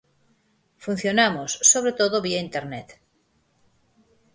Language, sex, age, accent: Galician, female, 50-59, Normativo (estándar)